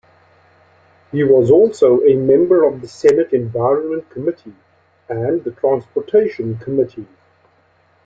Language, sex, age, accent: English, male, 40-49, Southern African (South Africa, Zimbabwe, Namibia)